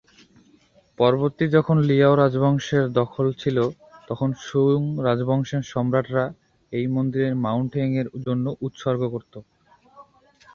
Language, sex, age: Bengali, male, 19-29